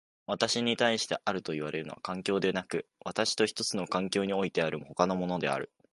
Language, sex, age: Japanese, male, 19-29